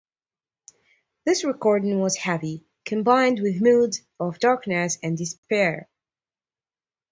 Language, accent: English, United States English